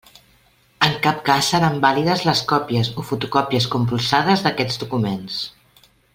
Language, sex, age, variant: Catalan, female, 50-59, Central